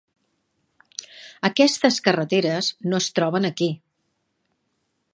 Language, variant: Catalan, Central